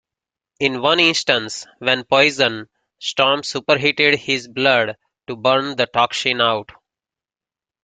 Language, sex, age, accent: English, male, 40-49, United States English